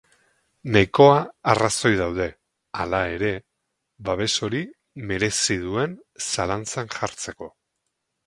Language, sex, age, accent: Basque, male, 40-49, Mendebalekoa (Araba, Bizkaia, Gipuzkoako mendebaleko herri batzuk)